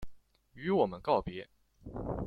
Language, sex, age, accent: Chinese, male, under 19, 出生地：湖北省